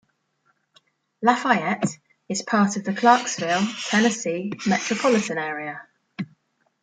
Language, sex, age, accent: English, female, 40-49, England English